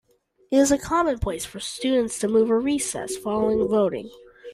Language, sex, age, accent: English, male, under 19, United States English